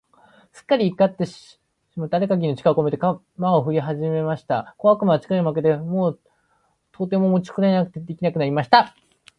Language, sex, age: Japanese, male, 19-29